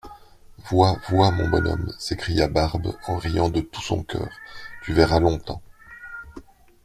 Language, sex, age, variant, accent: French, male, 40-49, Français d'Europe, Français de Belgique